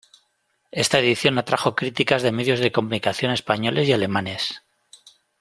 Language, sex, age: Spanish, male, 50-59